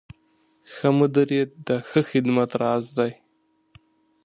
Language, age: Pashto, 19-29